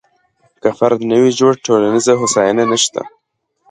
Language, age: Pashto, 19-29